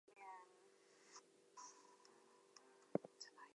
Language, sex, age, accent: English, female, 19-29, Southern African (South Africa, Zimbabwe, Namibia)